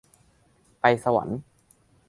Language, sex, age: Thai, male, under 19